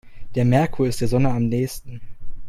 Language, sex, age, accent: German, male, 19-29, Deutschland Deutsch